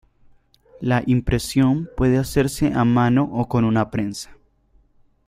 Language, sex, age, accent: Spanish, male, under 19, Andino-Pacífico: Colombia, Perú, Ecuador, oeste de Bolivia y Venezuela andina